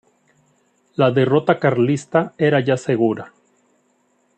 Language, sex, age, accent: Spanish, male, 40-49, México